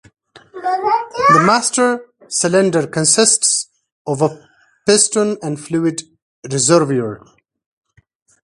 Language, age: English, 30-39